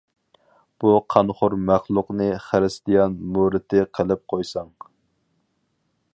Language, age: Uyghur, 19-29